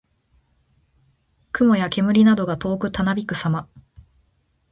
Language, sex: Japanese, female